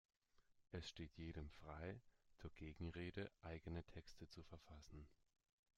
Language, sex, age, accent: German, male, 30-39, Deutschland Deutsch